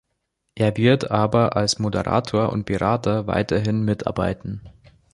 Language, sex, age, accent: German, male, under 19, Deutschland Deutsch